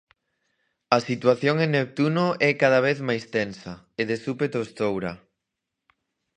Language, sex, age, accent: Galician, male, 19-29, Normativo (estándar)